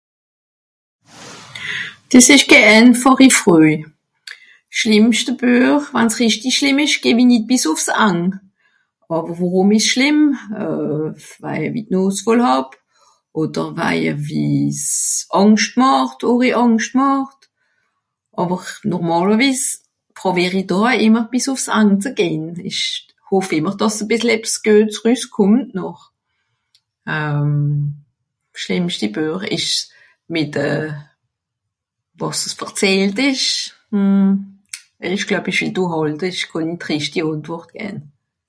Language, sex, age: Swiss German, female, 60-69